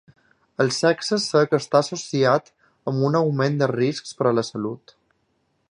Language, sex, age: Catalan, male, 19-29